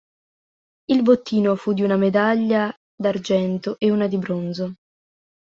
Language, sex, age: Italian, female, 19-29